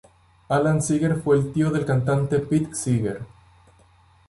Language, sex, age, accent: Spanish, male, 19-29, México